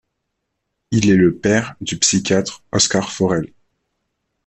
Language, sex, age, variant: French, male, 19-29, Français de métropole